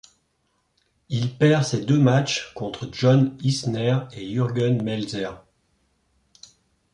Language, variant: French, Français de métropole